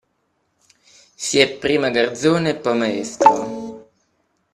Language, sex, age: Italian, male, 19-29